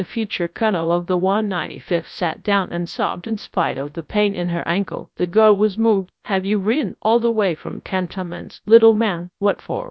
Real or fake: fake